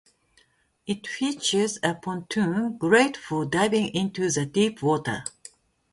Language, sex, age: English, female, 50-59